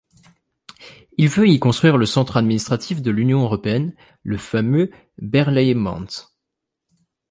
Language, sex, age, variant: French, male, 19-29, Français de métropole